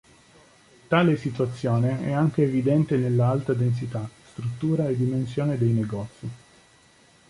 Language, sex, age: Italian, male, 30-39